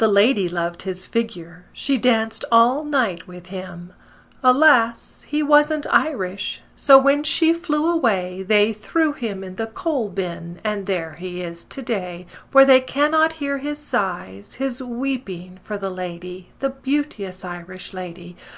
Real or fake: real